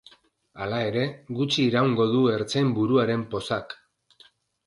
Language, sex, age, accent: Basque, male, 30-39, Mendebalekoa (Araba, Bizkaia, Gipuzkoako mendebaleko herri batzuk)